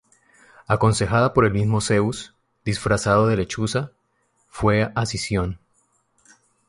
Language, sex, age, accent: Spanish, male, 19-29, Caribe: Cuba, Venezuela, Puerto Rico, República Dominicana, Panamá, Colombia caribeña, México caribeño, Costa del golfo de México